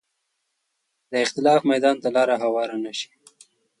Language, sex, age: Pashto, male, 19-29